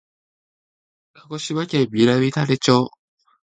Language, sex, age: Japanese, male, 19-29